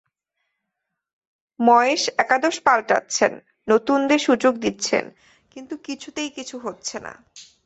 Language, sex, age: Bengali, female, 19-29